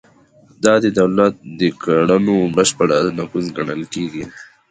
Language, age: Pashto, 19-29